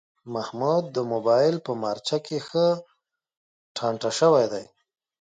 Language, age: Pashto, 30-39